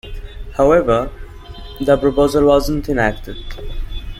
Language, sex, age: English, male, under 19